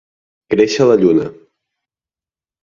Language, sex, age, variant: Catalan, male, 30-39, Central